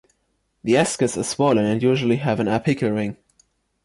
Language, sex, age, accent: English, male, under 19, United States English